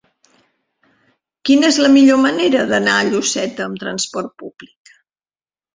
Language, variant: Catalan, Central